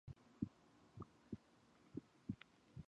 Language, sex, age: English, female, 19-29